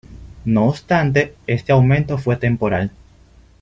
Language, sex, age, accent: Spanish, male, 19-29, Caribe: Cuba, Venezuela, Puerto Rico, República Dominicana, Panamá, Colombia caribeña, México caribeño, Costa del golfo de México